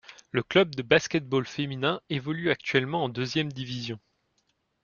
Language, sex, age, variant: French, male, 19-29, Français de métropole